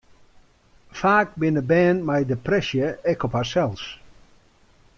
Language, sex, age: Western Frisian, male, 60-69